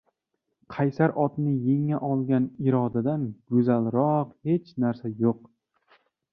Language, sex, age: Uzbek, male, 19-29